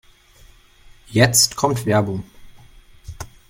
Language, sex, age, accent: German, male, 19-29, Deutschland Deutsch